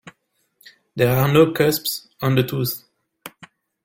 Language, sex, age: English, male, 30-39